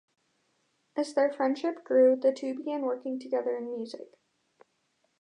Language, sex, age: English, female, 19-29